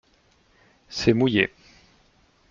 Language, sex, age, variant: French, male, 19-29, Français de métropole